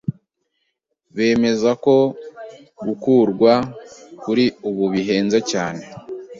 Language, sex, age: Kinyarwanda, male, 19-29